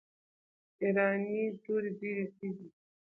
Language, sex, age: Pashto, female, 19-29